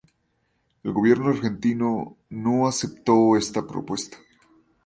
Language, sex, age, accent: Spanish, male, 19-29, Andino-Pacífico: Colombia, Perú, Ecuador, oeste de Bolivia y Venezuela andina